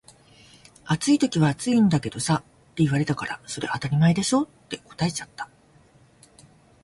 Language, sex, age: Japanese, female, 60-69